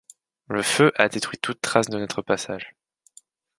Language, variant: French, Français de métropole